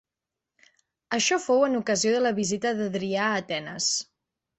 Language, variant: Catalan, Central